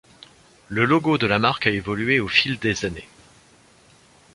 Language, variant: French, Français de métropole